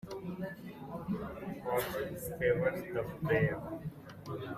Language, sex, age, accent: English, male, 19-29, India and South Asia (India, Pakistan, Sri Lanka)